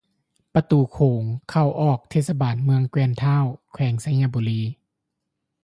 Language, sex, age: Lao, male, 30-39